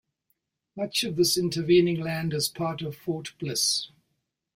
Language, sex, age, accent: English, male, 70-79, New Zealand English